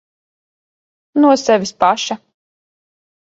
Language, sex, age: Latvian, female, 30-39